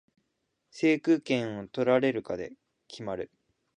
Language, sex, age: Japanese, male, 19-29